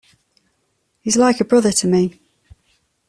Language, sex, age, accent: English, female, 30-39, England English